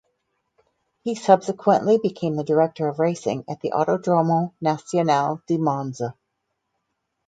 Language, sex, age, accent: English, female, 60-69, United States English